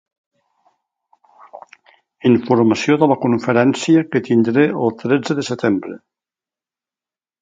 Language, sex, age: Catalan, male, 60-69